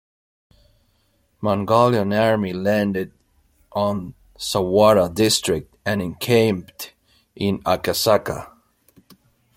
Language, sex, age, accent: English, male, 40-49, United States English